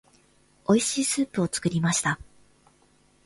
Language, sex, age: Japanese, female, 19-29